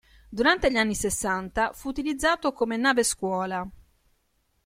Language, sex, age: Italian, female, 40-49